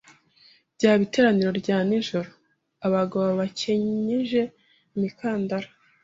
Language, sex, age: Kinyarwanda, female, 50-59